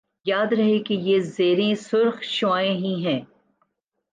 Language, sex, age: Urdu, male, 19-29